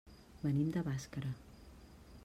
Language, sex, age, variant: Catalan, female, 40-49, Central